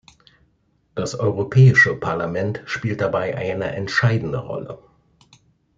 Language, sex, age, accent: German, male, 40-49, Deutschland Deutsch